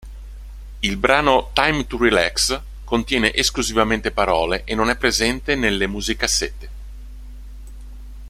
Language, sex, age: Italian, male, 50-59